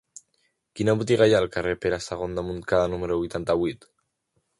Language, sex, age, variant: Catalan, male, under 19, Central